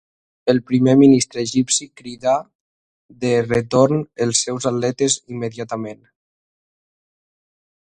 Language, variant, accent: Catalan, Nord-Occidental, septentrional